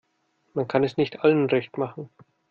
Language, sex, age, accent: German, male, 30-39, Deutschland Deutsch